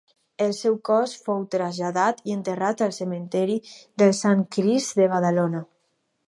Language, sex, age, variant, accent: Catalan, female, under 19, Alacantí, valencià